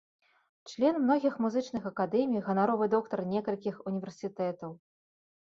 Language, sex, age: Belarusian, female, 30-39